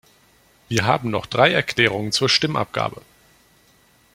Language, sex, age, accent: German, male, 19-29, Deutschland Deutsch